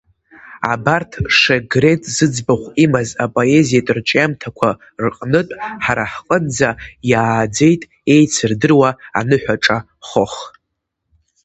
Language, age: Abkhazian, under 19